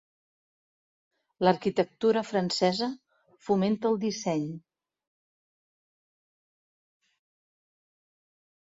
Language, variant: Catalan, Central